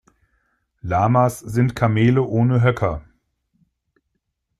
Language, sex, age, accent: German, male, 50-59, Deutschland Deutsch